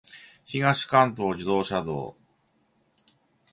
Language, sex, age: Japanese, male, 50-59